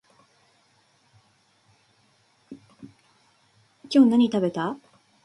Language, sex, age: Japanese, female, 40-49